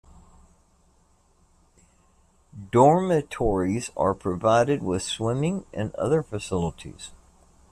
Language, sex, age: English, male, 50-59